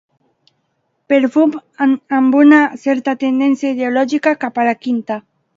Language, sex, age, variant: Catalan, female, under 19, Alacantí